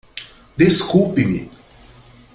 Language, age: Portuguese, 30-39